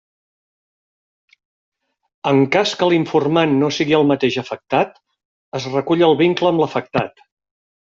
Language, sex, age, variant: Catalan, male, 50-59, Central